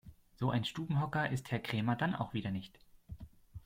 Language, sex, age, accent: German, male, 30-39, Deutschland Deutsch